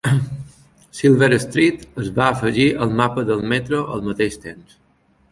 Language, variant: Catalan, Balear